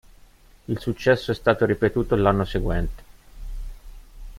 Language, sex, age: Italian, male, 40-49